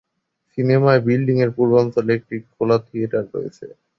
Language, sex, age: Bengali, male, 19-29